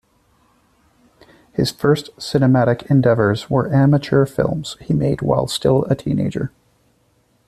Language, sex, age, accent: English, male, 40-49, Canadian English